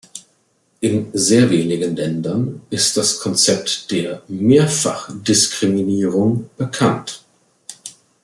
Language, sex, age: German, male, 40-49